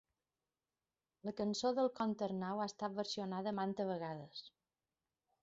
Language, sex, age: Catalan, female, 50-59